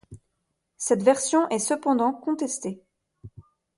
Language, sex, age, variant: French, female, 30-39, Français de métropole